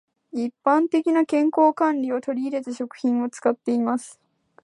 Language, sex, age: Japanese, female, under 19